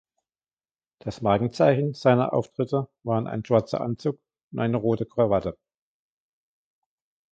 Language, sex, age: German, male, 50-59